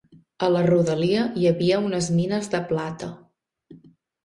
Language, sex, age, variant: Catalan, female, 19-29, Septentrional